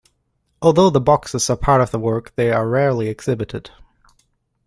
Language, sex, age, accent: English, male, 19-29, England English